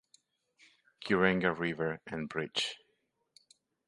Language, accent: English, United States English